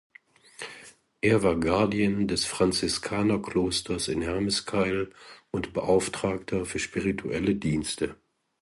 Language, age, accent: German, 60-69, Deutschland Deutsch